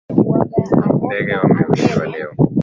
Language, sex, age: Swahili, male, 19-29